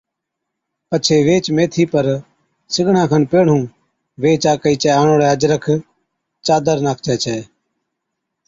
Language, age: Od, 30-39